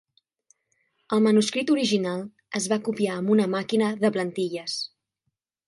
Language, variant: Catalan, Central